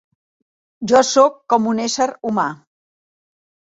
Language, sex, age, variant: Catalan, female, 60-69, Central